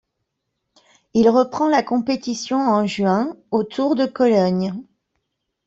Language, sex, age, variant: French, female, 50-59, Français de métropole